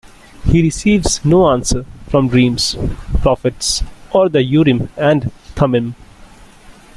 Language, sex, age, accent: English, male, 19-29, India and South Asia (India, Pakistan, Sri Lanka)